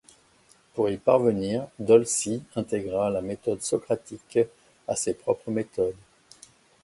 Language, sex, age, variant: French, male, 60-69, Français de métropole